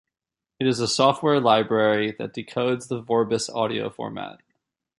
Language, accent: English, United States English